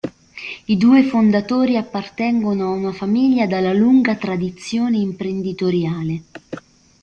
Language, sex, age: Italian, female, 19-29